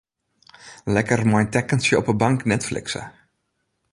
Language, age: Western Frisian, 40-49